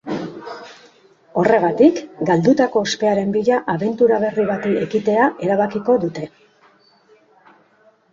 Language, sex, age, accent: Basque, female, 40-49, Mendebalekoa (Araba, Bizkaia, Gipuzkoako mendebaleko herri batzuk)